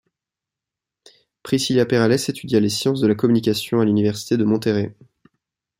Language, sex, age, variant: French, male, 19-29, Français de métropole